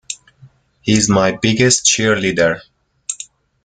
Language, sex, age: English, male, 19-29